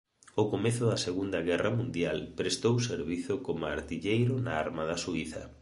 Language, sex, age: Galician, male, 40-49